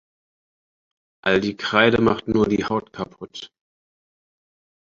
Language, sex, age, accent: German, male, 30-39, Deutschland Deutsch